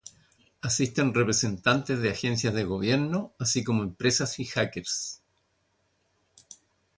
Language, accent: Spanish, Chileno: Chile, Cuyo